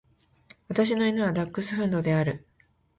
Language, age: Japanese, 19-29